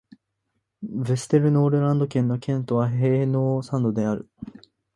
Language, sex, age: Japanese, male, 19-29